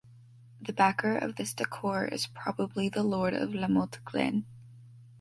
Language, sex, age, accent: English, female, under 19, United States English